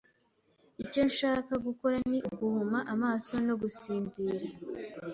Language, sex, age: Kinyarwanda, female, 19-29